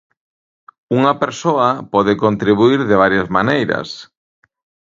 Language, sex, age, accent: Galician, male, 40-49, Normativo (estándar)